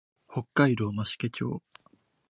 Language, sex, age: Japanese, male, under 19